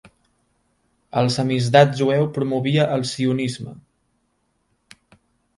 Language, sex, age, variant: Catalan, male, 19-29, Central